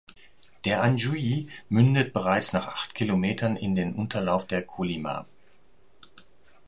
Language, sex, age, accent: German, male, 60-69, Deutschland Deutsch